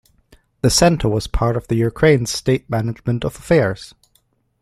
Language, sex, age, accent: English, male, 19-29, England English